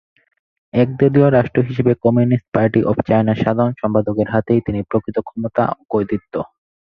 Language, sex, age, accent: Bengali, male, 19-29, প্রমিত বাংলা